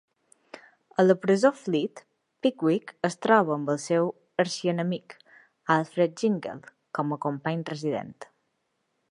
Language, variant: Catalan, Balear